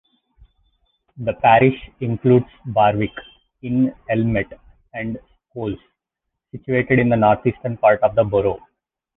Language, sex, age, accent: English, male, 30-39, United States English